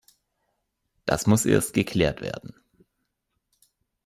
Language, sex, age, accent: German, male, 19-29, Deutschland Deutsch